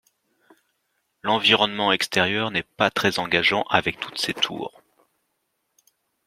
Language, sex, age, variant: French, male, 40-49, Français de métropole